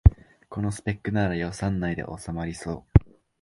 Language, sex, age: Japanese, male, 19-29